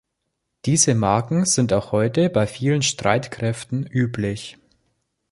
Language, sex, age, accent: German, male, under 19, Deutschland Deutsch